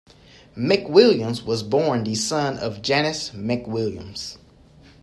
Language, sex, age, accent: English, male, 19-29, United States English